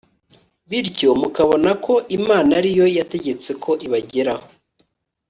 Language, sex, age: Kinyarwanda, male, 30-39